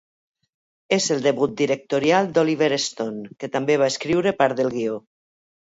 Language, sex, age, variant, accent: Catalan, female, 50-59, Valencià meridional, valencià